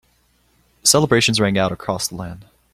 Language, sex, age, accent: English, male, 19-29, United States English